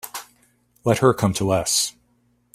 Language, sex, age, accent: English, male, 60-69, United States English